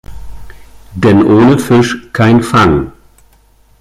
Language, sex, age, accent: German, male, 50-59, Deutschland Deutsch